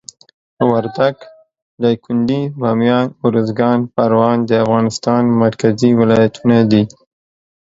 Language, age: Pashto, 19-29